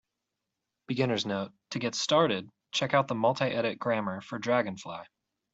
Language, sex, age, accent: English, male, 30-39, United States English